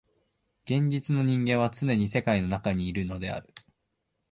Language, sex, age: Japanese, male, 19-29